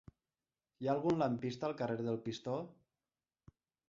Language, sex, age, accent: Catalan, male, 30-39, valencià